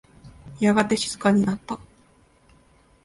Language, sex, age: Japanese, female, 19-29